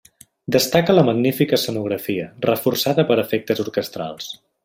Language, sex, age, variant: Catalan, male, 19-29, Central